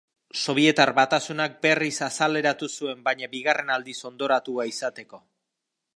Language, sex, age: Basque, male, 30-39